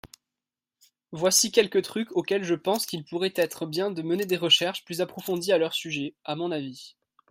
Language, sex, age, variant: French, male, 19-29, Français de métropole